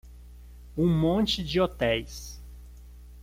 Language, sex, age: Portuguese, male, 30-39